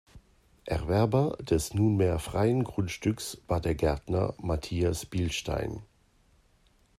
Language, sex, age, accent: German, male, 40-49, Deutschland Deutsch